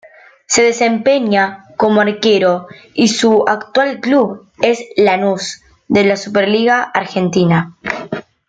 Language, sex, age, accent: Spanish, female, under 19, Rioplatense: Argentina, Uruguay, este de Bolivia, Paraguay